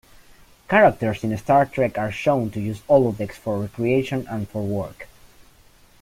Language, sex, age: English, male, under 19